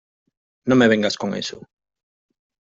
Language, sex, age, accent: Spanish, male, 40-49, España: Norte peninsular (Asturias, Castilla y León, Cantabria, País Vasco, Navarra, Aragón, La Rioja, Guadalajara, Cuenca)